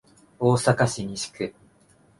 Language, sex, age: Japanese, male, 19-29